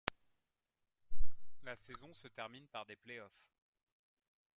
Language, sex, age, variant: French, male, 30-39, Français de métropole